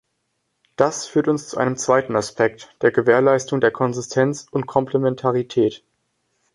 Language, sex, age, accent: German, male, under 19, Deutschland Deutsch